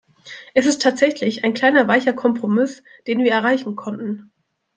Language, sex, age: German, female, 19-29